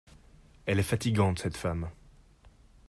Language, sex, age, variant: French, male, 19-29, Français de métropole